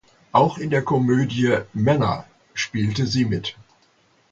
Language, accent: German, Deutschland Deutsch